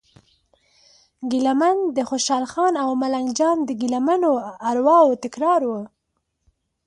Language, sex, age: Pashto, female, 19-29